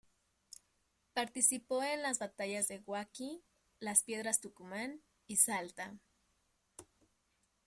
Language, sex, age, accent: Spanish, female, 19-29, México